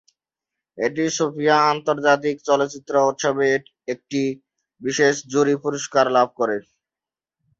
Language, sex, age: Bengali, male, 19-29